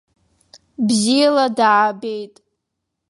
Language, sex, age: Abkhazian, female, under 19